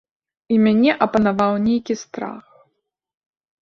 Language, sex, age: Belarusian, female, 30-39